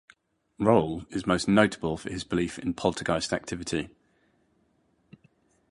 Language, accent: English, England English